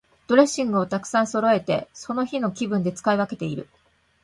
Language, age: Japanese, 50-59